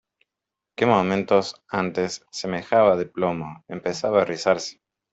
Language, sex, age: Spanish, male, 30-39